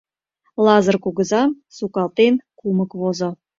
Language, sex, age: Mari, female, 30-39